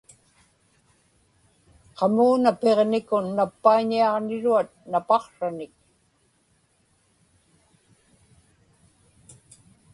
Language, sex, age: Inupiaq, female, 80-89